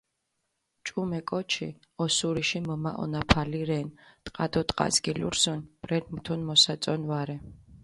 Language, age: Mingrelian, 40-49